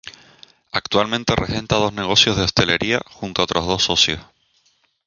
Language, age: Spanish, 19-29